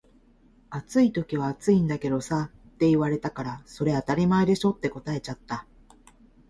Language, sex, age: Japanese, female, 50-59